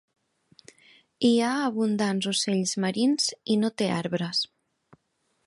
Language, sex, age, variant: Catalan, female, 19-29, Nord-Occidental